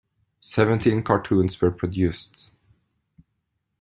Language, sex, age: English, male, 40-49